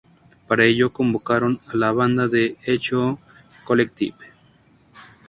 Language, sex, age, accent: Spanish, male, 19-29, México